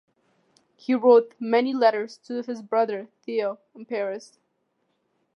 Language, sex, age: English, female, under 19